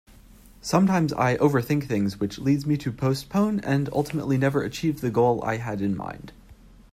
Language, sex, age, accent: English, male, 19-29, United States English